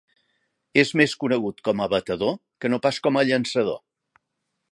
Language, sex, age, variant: Catalan, male, 60-69, Central